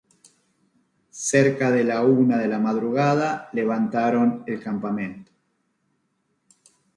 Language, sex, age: Spanish, male, 50-59